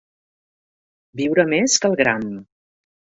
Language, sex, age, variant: Catalan, female, 40-49, Central